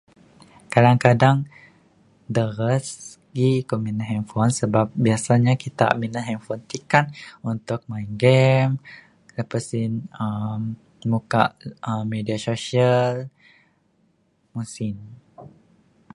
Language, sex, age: Bukar-Sadung Bidayuh, male, 19-29